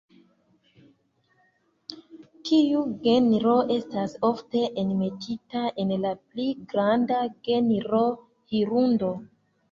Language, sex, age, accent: Esperanto, female, 19-29, Internacia